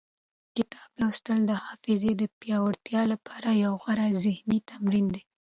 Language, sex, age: Pashto, female, 19-29